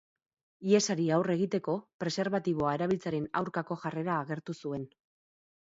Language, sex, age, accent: Basque, female, 40-49, Mendebalekoa (Araba, Bizkaia, Gipuzkoako mendebaleko herri batzuk)